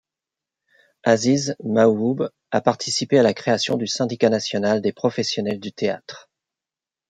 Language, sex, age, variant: French, male, 50-59, Français de métropole